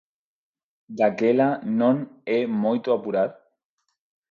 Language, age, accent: Galician, 19-29, Neofalante